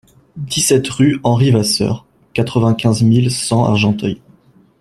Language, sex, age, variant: French, male, 19-29, Français de métropole